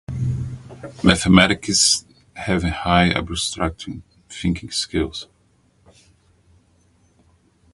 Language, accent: English, United States English